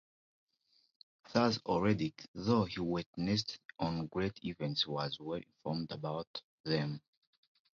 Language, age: English, 19-29